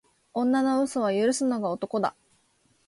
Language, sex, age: Japanese, female, 19-29